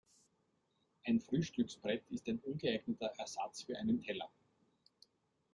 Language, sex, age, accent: German, male, 40-49, Österreichisches Deutsch